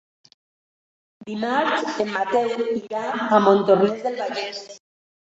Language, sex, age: Catalan, female, 60-69